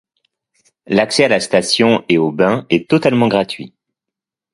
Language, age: French, 40-49